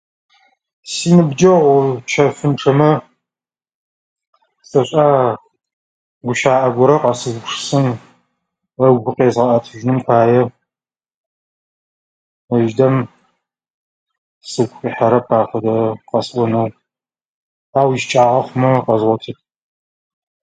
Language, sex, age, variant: Adyghe, male, 30-39, Адыгабзэ (Кирил, пстэумэ зэдыряе)